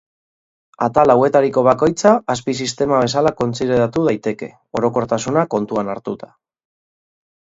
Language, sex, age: Basque, male, 30-39